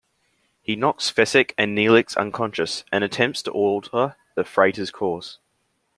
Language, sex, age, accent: English, male, under 19, Australian English